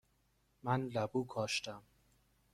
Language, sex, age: Persian, male, 19-29